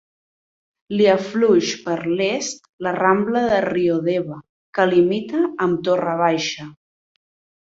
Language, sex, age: Catalan, female, 30-39